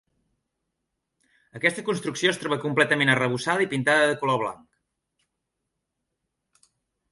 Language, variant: Catalan, Nord-Occidental